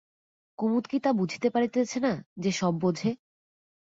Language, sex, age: Bengali, female, 19-29